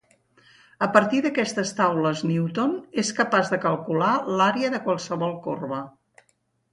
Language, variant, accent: Catalan, Central, central